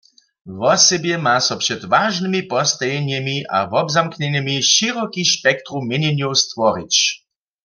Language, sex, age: Upper Sorbian, male, 40-49